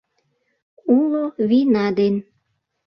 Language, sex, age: Mari, female, 19-29